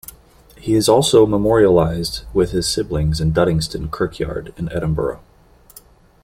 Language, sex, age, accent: English, male, 30-39, United States English